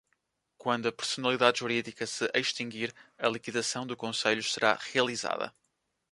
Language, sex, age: Portuguese, male, 30-39